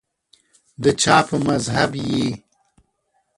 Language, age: Pashto, 40-49